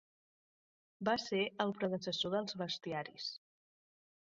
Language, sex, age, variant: Catalan, female, under 19, Central